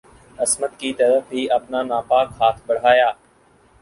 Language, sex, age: Urdu, male, 19-29